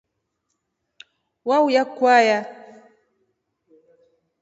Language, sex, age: Rombo, female, 30-39